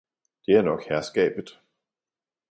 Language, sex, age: Danish, male, 40-49